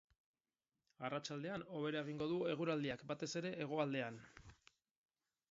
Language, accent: Basque, Erdialdekoa edo Nafarra (Gipuzkoa, Nafarroa)